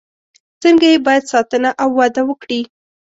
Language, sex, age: Pashto, female, 19-29